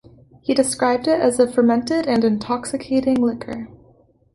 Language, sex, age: English, female, 19-29